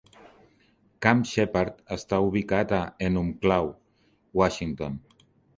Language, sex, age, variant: Catalan, male, 40-49, Central